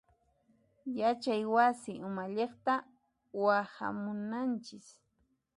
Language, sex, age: Puno Quechua, female, 30-39